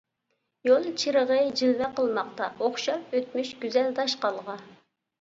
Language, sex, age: Uyghur, female, 19-29